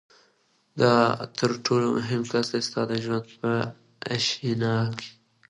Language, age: Pashto, 19-29